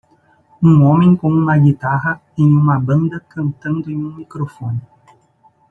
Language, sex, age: Portuguese, male, 30-39